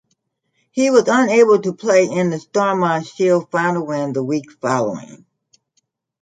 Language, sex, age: English, female, 60-69